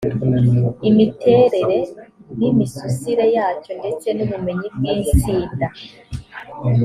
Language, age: Kinyarwanda, 19-29